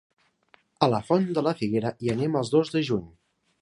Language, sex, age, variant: Catalan, female, 40-49, Central